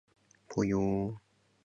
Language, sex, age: Japanese, male, under 19